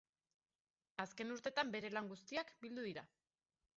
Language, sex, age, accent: Basque, female, 30-39, Mendebalekoa (Araba, Bizkaia, Gipuzkoako mendebaleko herri batzuk)